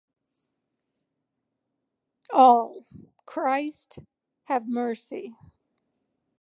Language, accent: English, United States English